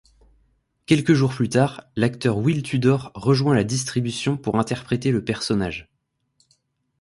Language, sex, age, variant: French, male, 19-29, Français de métropole